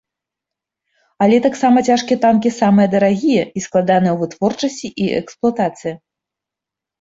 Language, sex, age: Belarusian, female, 30-39